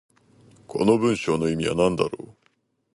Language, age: Japanese, 19-29